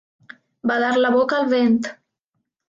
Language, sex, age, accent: Catalan, female, 19-29, valencià